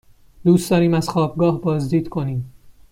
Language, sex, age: Persian, male, 19-29